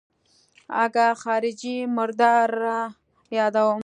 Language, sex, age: Pashto, female, 30-39